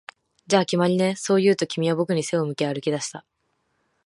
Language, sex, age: Japanese, female, 19-29